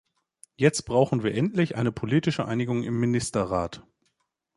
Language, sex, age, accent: German, male, 19-29, Deutschland Deutsch